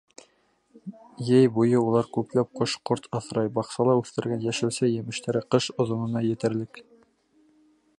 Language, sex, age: Bashkir, male, 19-29